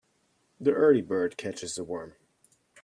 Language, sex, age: English, male, 30-39